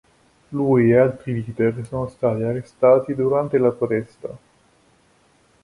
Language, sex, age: Italian, male, 19-29